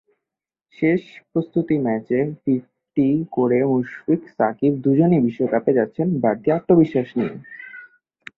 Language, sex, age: Bengali, male, 19-29